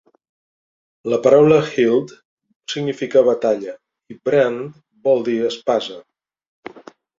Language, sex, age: Catalan, male, 60-69